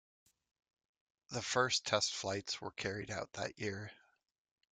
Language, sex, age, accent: English, male, 30-39, United States English